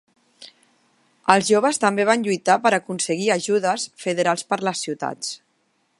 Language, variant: Catalan, Central